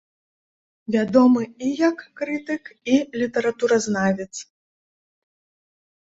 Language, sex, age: Belarusian, female, 30-39